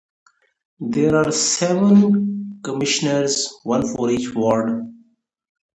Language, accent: English, India and South Asia (India, Pakistan, Sri Lanka)